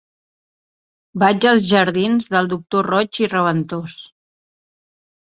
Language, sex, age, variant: Catalan, female, 40-49, Central